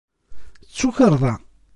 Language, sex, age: Kabyle, male, 30-39